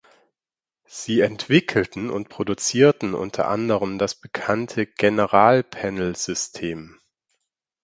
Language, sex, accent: German, male, Deutschland Deutsch